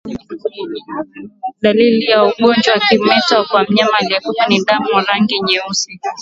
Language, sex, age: Swahili, female, 19-29